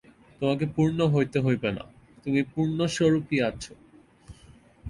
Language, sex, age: Bengali, male, under 19